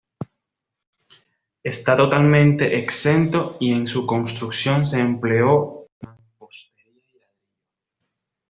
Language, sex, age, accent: Spanish, male, 19-29, Caribe: Cuba, Venezuela, Puerto Rico, República Dominicana, Panamá, Colombia caribeña, México caribeño, Costa del golfo de México